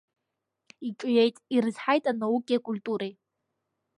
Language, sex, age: Abkhazian, female, under 19